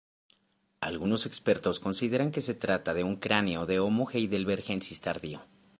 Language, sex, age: Spanish, male, 30-39